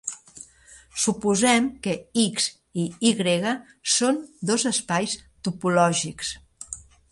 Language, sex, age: Catalan, female, 60-69